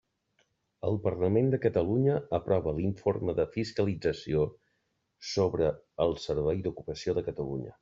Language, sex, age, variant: Catalan, male, 40-49, Balear